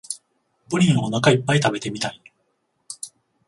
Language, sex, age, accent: Japanese, male, 40-49, 関西